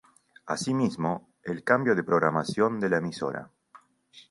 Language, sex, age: Spanish, male, 40-49